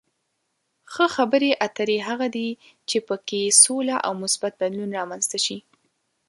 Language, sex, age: Pashto, female, 19-29